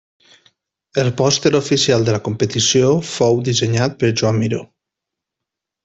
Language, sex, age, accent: Catalan, male, 30-39, valencià